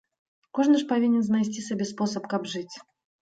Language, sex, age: Belarusian, female, 30-39